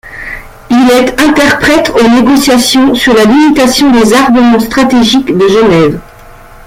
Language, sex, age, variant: French, female, 50-59, Français de métropole